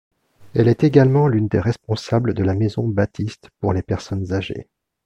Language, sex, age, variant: French, male, 40-49, Français de métropole